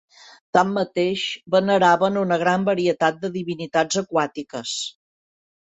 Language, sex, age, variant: Catalan, female, 60-69, Central